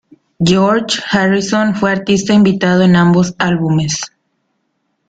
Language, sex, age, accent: Spanish, female, 19-29, México